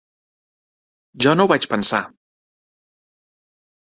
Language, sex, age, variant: Catalan, male, 30-39, Central